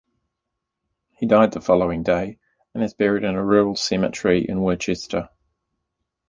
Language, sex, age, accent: English, male, 30-39, New Zealand English